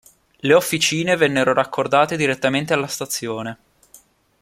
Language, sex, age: Italian, male, 19-29